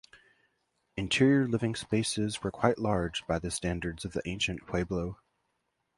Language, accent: English, United States English